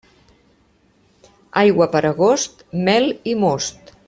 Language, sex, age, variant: Catalan, female, 50-59, Central